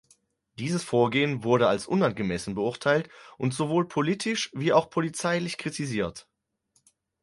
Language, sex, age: German, male, 30-39